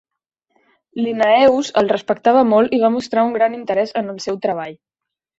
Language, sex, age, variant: Catalan, female, 60-69, Central